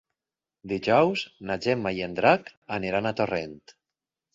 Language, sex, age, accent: Catalan, male, 40-49, valencià